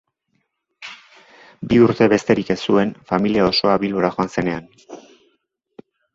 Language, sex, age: Basque, male, 50-59